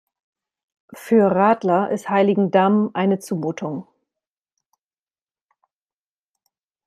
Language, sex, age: German, female, 50-59